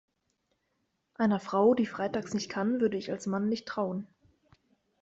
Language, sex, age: German, female, 19-29